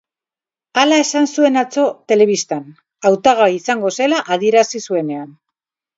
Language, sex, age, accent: Basque, female, 50-59, Mendebalekoa (Araba, Bizkaia, Gipuzkoako mendebaleko herri batzuk)